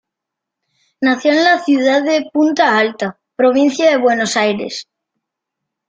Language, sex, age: Spanish, female, 30-39